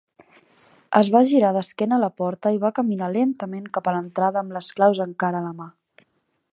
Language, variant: Catalan, Central